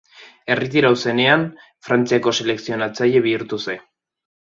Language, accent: Basque, Erdialdekoa edo Nafarra (Gipuzkoa, Nafarroa)